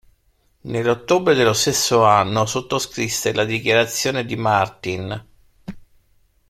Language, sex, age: Italian, male, 50-59